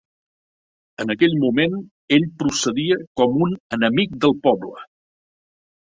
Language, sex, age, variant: Catalan, male, 60-69, Central